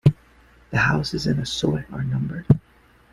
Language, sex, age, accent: English, male, 30-39, United States English